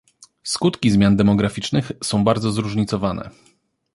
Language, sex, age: Polish, male, 30-39